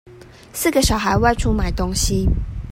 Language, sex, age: Chinese, female, 19-29